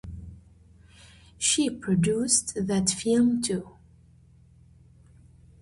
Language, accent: English, United States English